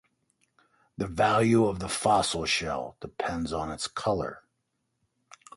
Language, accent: English, United States English